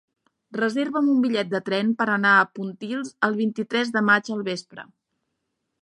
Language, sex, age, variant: Catalan, female, 40-49, Central